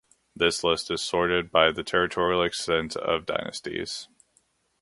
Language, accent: English, United States English